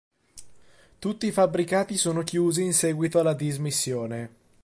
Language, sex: Italian, male